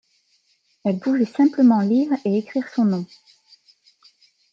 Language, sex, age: French, female, 40-49